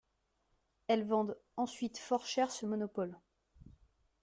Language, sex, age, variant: French, female, 19-29, Français de métropole